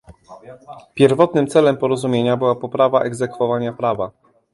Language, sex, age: Polish, male, 40-49